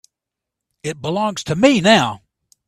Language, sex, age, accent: English, male, 70-79, United States English